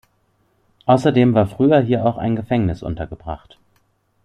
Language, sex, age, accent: German, male, 30-39, Deutschland Deutsch